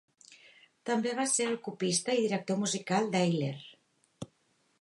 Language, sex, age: Catalan, female, 60-69